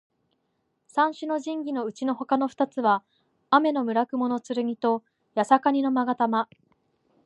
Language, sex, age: Japanese, female, 19-29